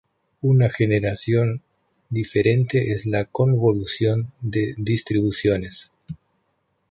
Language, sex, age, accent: Spanish, male, 50-59, Rioplatense: Argentina, Uruguay, este de Bolivia, Paraguay